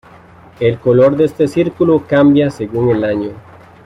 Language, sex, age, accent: Spanish, male, 30-39, América central